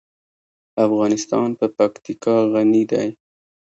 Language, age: Pashto, 19-29